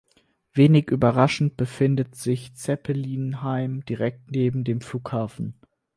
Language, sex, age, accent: German, male, 19-29, Deutschland Deutsch